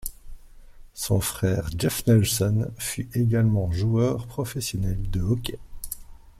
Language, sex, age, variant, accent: French, male, 30-39, Français d'Europe, Français de Belgique